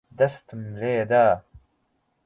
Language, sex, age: Central Kurdish, male, 19-29